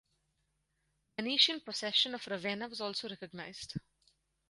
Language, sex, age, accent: English, female, 19-29, India and South Asia (India, Pakistan, Sri Lanka)